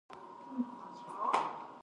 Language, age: Pashto, 19-29